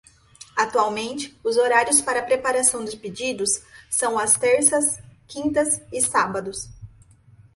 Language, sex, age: Portuguese, female, 30-39